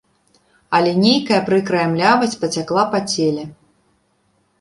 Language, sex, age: Belarusian, female, 19-29